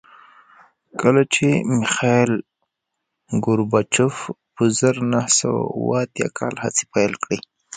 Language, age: Pashto, 19-29